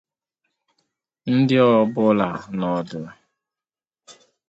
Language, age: Igbo, 19-29